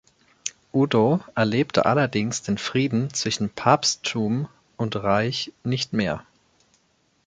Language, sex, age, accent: German, male, 19-29, Deutschland Deutsch